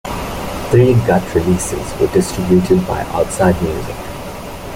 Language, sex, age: English, male, 19-29